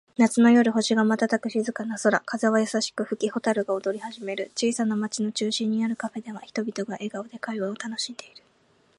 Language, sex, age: Japanese, female, 19-29